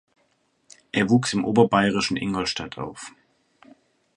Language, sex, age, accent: German, male, 19-29, Deutschland Deutsch; Süddeutsch